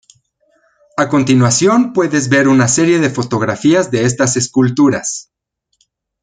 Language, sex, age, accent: Spanish, male, 30-39, México